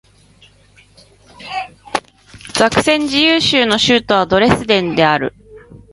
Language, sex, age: Japanese, female, 30-39